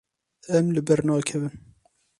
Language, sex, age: Kurdish, male, 30-39